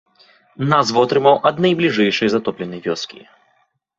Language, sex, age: Belarusian, male, 19-29